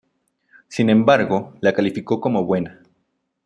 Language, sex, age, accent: Spanish, male, under 19, México